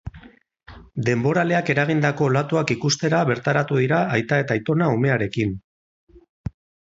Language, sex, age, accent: Basque, male, 40-49, Mendebalekoa (Araba, Bizkaia, Gipuzkoako mendebaleko herri batzuk)